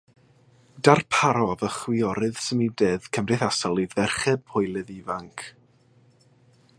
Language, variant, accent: Welsh, Mid Wales, Y Deyrnas Unedig Cymraeg